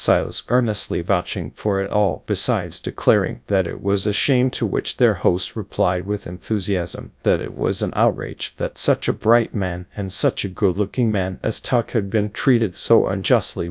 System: TTS, GradTTS